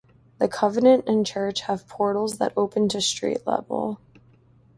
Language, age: English, 19-29